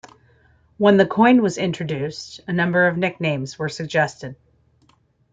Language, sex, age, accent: English, female, 40-49, United States English